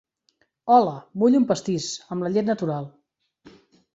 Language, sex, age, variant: Catalan, female, 30-39, Central